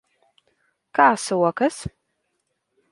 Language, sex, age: Latvian, female, 19-29